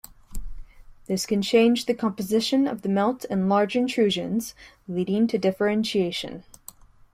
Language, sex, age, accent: English, female, 19-29, United States English